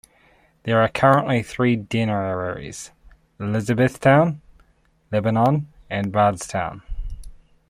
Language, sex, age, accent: English, male, 30-39, New Zealand English